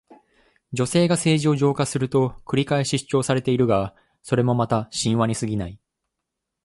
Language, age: Japanese, 19-29